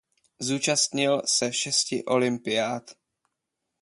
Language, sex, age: Czech, male, 19-29